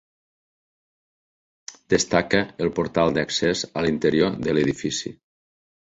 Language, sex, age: Catalan, male, 60-69